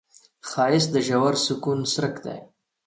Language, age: Pashto, 30-39